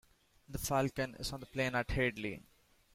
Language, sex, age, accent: English, male, 19-29, India and South Asia (India, Pakistan, Sri Lanka)